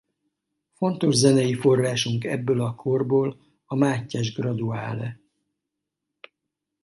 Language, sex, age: Hungarian, male, 50-59